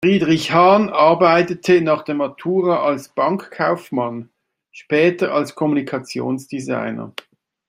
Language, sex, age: German, male, 60-69